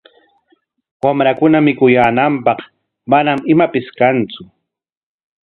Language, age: Corongo Ancash Quechua, 40-49